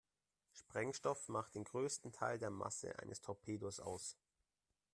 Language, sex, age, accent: German, male, 19-29, Deutschland Deutsch